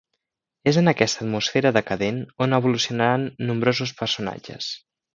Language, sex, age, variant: Catalan, male, 19-29, Central